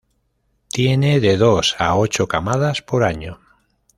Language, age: Spanish, 30-39